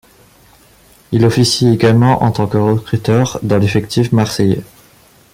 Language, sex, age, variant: French, male, 19-29, Français de métropole